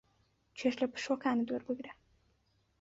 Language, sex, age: Central Kurdish, female, 19-29